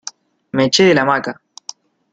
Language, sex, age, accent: Spanish, male, 19-29, Rioplatense: Argentina, Uruguay, este de Bolivia, Paraguay